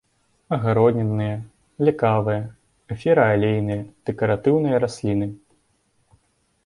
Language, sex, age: Belarusian, male, under 19